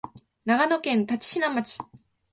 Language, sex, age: Japanese, female, 19-29